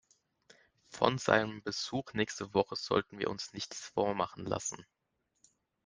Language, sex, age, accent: German, male, under 19, Deutschland Deutsch